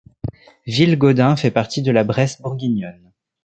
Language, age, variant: French, 19-29, Français de métropole